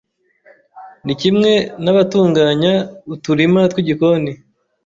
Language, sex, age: Kinyarwanda, male, 30-39